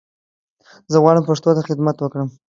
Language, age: Pashto, 19-29